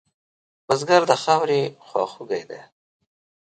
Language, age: Pashto, 30-39